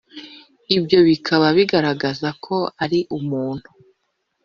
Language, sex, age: Kinyarwanda, female, 30-39